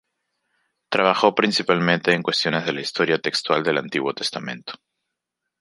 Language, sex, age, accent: Spanish, male, 19-29, Andino-Pacífico: Colombia, Perú, Ecuador, oeste de Bolivia y Venezuela andina